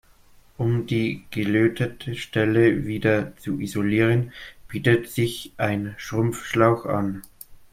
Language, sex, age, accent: German, male, 19-29, Deutschland Deutsch